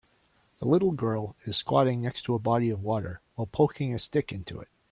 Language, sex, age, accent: English, male, 40-49, United States English